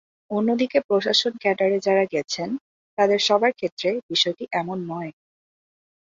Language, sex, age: Bengali, female, 19-29